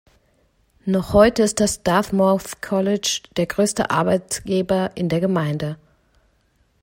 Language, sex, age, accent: German, female, 30-39, Deutschland Deutsch